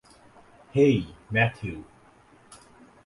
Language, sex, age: Bengali, male, 19-29